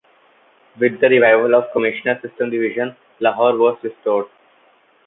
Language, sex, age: English, male, under 19